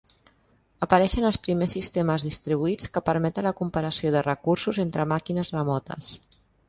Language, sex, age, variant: Catalan, female, 30-39, Central